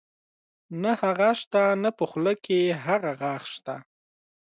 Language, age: Pashto, 19-29